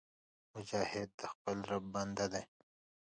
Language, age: Pashto, 19-29